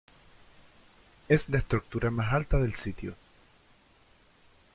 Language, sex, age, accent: Spanish, male, 19-29, Chileno: Chile, Cuyo